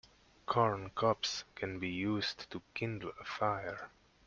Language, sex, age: English, male, 30-39